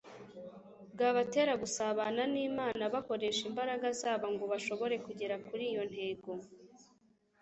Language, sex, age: Kinyarwanda, female, under 19